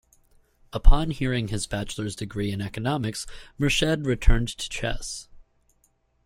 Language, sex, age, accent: English, male, 19-29, United States English